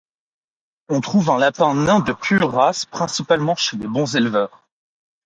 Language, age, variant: French, under 19, Français de métropole